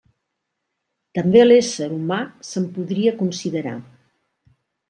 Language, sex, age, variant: Catalan, female, 60-69, Central